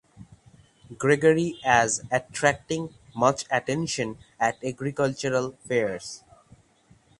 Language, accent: English, India and South Asia (India, Pakistan, Sri Lanka)